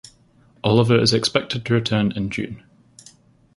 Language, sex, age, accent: English, male, under 19, England English